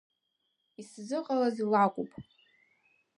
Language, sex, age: Abkhazian, female, under 19